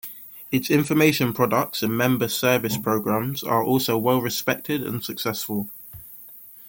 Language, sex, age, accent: English, male, 30-39, England English